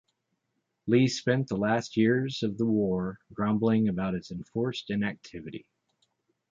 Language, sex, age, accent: English, male, 40-49, United States English